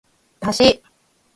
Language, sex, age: Japanese, female, 40-49